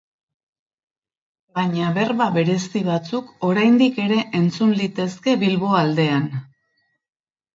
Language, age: Basque, 50-59